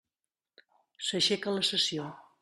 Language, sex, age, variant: Catalan, female, 40-49, Central